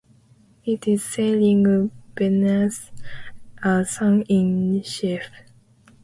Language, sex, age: English, female, 19-29